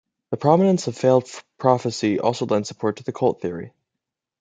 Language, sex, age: English, male, under 19